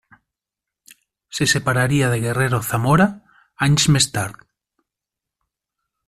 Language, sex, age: Catalan, male, 40-49